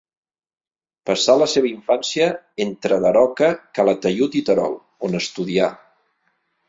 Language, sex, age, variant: Catalan, male, 40-49, Central